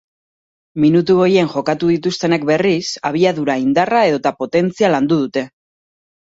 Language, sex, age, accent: Basque, female, 30-39, Mendebalekoa (Araba, Bizkaia, Gipuzkoako mendebaleko herri batzuk)